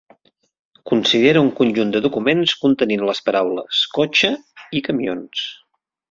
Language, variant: Catalan, Central